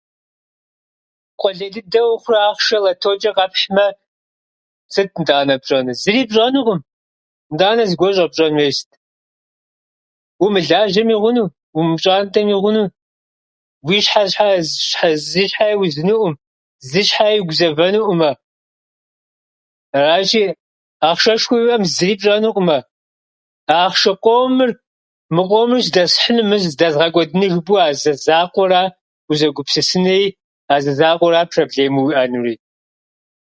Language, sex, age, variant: Kabardian, male, 50-59, Адыгэбзэ (Къэбэрдей, Кирил, псоми зэдай)